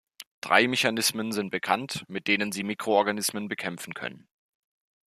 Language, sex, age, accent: German, male, 19-29, Deutschland Deutsch